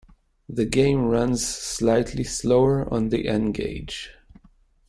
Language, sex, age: English, male, 40-49